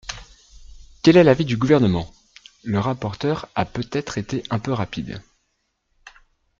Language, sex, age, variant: French, male, 30-39, Français de métropole